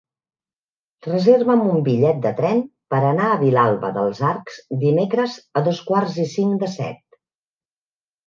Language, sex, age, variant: Catalan, female, 50-59, Central